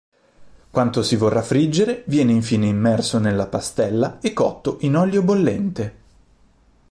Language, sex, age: Italian, male, 30-39